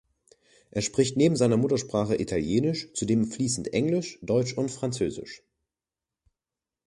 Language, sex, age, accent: German, male, under 19, Deutschland Deutsch